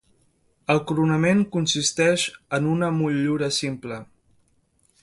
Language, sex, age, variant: Catalan, male, 19-29, Central